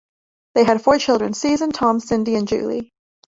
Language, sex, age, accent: English, female, 19-29, England English